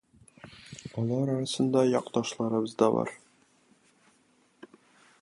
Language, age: Tatar, 30-39